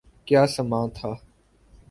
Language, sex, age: Urdu, male, 19-29